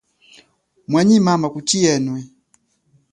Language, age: Chokwe, 40-49